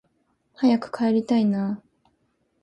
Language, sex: Japanese, female